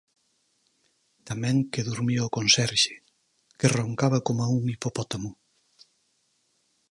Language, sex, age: Galician, male, 50-59